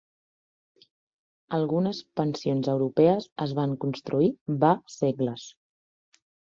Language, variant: Catalan, Central